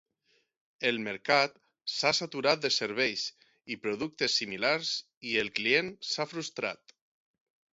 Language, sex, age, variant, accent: Catalan, male, 30-39, Valencià meridional, central; valencià